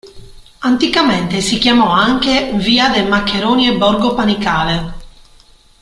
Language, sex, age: Italian, female, 40-49